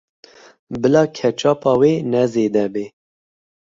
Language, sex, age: Kurdish, male, 30-39